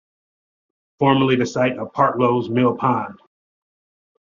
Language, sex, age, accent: English, male, 40-49, United States English